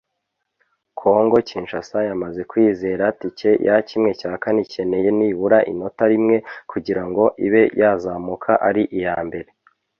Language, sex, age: Kinyarwanda, male, 30-39